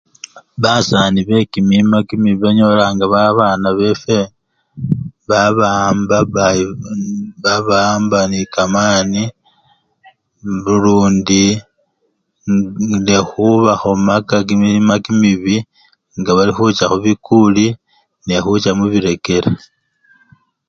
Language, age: Luyia, 40-49